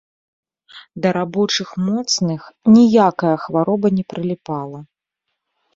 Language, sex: Belarusian, female